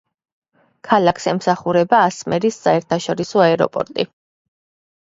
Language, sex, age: Georgian, female, 30-39